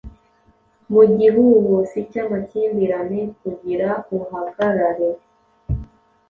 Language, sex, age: Kinyarwanda, female, 30-39